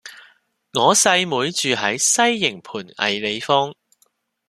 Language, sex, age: Cantonese, male, 30-39